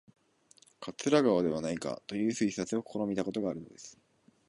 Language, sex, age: Japanese, male, 19-29